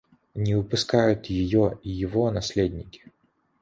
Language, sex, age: Russian, male, 19-29